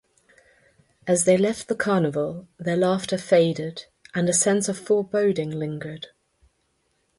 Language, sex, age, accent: English, female, 30-39, England English